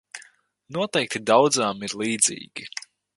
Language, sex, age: Latvian, male, 19-29